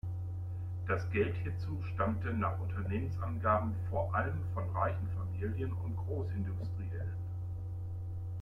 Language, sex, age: German, male, 50-59